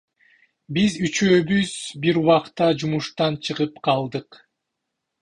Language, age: Kyrgyz, 40-49